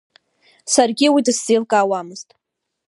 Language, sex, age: Abkhazian, female, 19-29